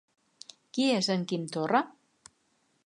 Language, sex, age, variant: Catalan, female, 50-59, Central